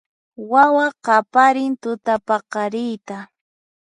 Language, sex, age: Puno Quechua, female, 19-29